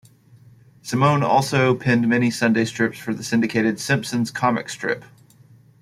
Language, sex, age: English, male, 30-39